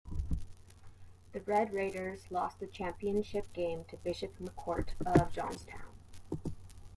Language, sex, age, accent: English, female, 30-39, United States English